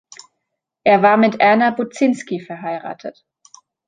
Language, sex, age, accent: German, female, 19-29, Deutschland Deutsch